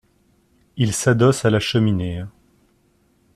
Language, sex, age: French, male, 30-39